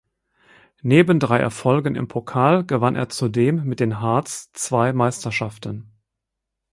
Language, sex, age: German, male, 50-59